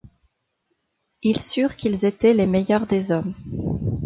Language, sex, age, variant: French, female, 30-39, Français de métropole